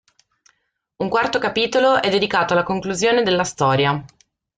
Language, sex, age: Italian, female, 19-29